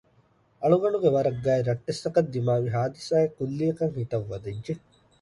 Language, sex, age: Divehi, male, under 19